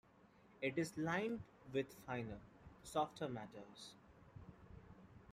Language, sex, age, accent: English, male, 19-29, India and South Asia (India, Pakistan, Sri Lanka)